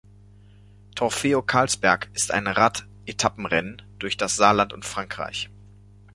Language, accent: German, Deutschland Deutsch